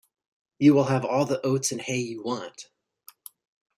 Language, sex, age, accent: English, male, 30-39, United States English